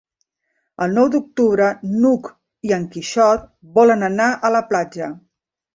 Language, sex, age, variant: Catalan, female, 50-59, Central